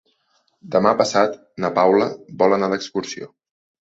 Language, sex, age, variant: Catalan, male, 19-29, Central